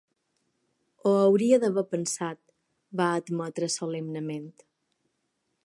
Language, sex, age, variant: Catalan, female, 40-49, Balear